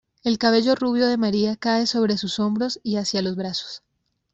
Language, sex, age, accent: Spanish, female, 19-29, Caribe: Cuba, Venezuela, Puerto Rico, República Dominicana, Panamá, Colombia caribeña, México caribeño, Costa del golfo de México